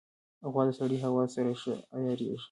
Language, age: Pashto, 19-29